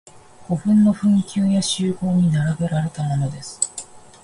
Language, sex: Japanese, female